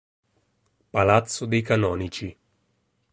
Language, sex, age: Italian, male, 30-39